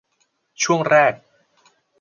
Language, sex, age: Thai, male, 40-49